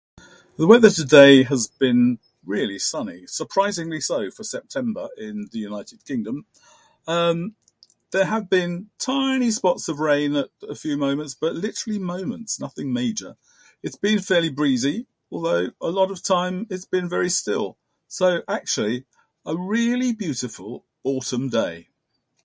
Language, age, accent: English, 70-79, England English